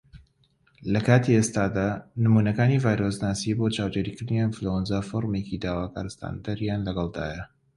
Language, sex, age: Central Kurdish, male, 19-29